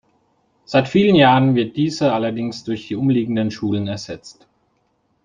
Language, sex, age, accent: German, male, 40-49, Deutschland Deutsch